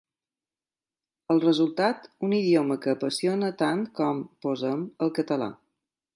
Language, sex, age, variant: Catalan, female, 50-59, Balear